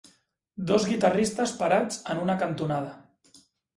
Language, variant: Catalan, Central